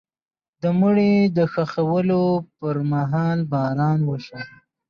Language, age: Pashto, 19-29